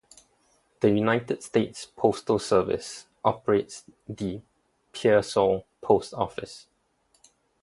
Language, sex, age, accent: English, male, 19-29, Singaporean English